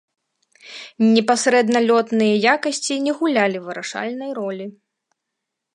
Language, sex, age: Belarusian, female, 30-39